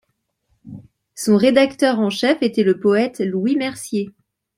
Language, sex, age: French, male, 19-29